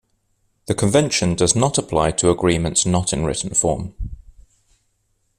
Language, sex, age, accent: English, male, 30-39, England English